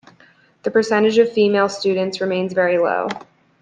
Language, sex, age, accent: English, female, 19-29, United States English